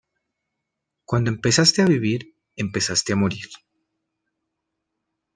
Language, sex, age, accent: Spanish, male, 30-39, Andino-Pacífico: Colombia, Perú, Ecuador, oeste de Bolivia y Venezuela andina